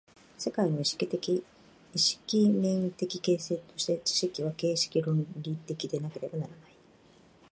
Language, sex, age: Japanese, female, 50-59